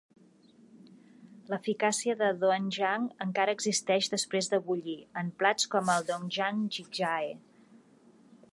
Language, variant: Catalan, Septentrional